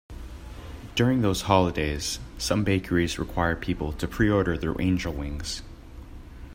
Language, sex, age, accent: English, male, 19-29, United States English